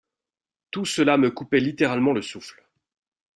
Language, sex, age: French, male, 40-49